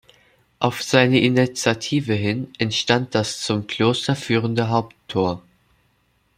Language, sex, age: German, male, under 19